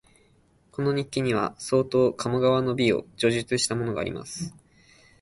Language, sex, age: Japanese, male, 19-29